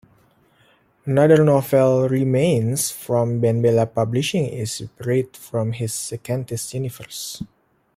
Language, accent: English, United States English